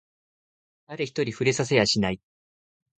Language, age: Japanese, 19-29